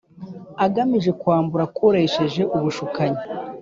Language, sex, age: Kinyarwanda, male, 30-39